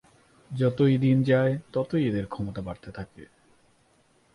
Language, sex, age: Bengali, male, 19-29